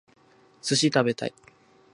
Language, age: Japanese, 19-29